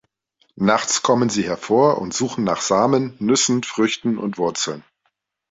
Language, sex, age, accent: German, male, 40-49, Deutschland Deutsch